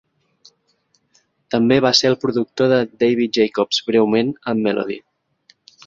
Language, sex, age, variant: Catalan, male, 19-29, Central